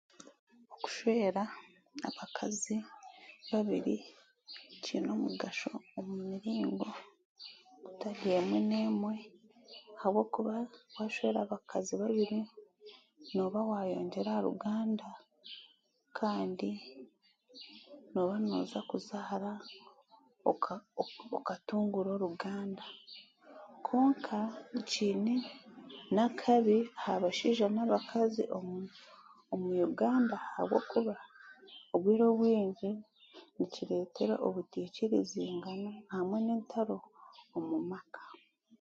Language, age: Chiga, 19-29